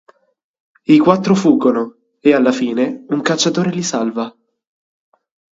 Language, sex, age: Italian, male, 19-29